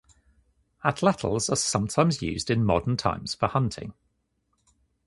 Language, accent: English, England English